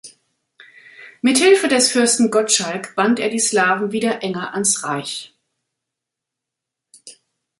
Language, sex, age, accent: German, female, 50-59, Deutschland Deutsch